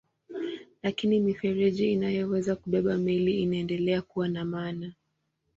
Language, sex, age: Swahili, female, 19-29